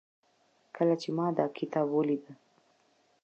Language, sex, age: Pashto, female, 19-29